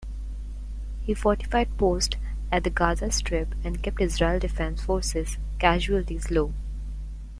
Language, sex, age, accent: English, female, 19-29, United States English